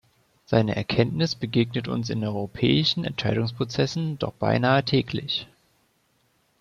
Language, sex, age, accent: German, male, 19-29, Deutschland Deutsch